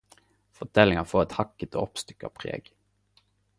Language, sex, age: Norwegian Nynorsk, male, 19-29